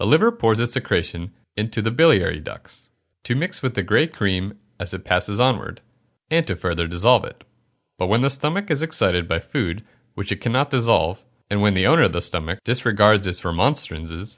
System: none